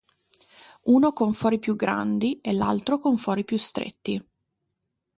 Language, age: Italian, 19-29